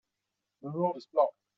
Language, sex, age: English, male, 30-39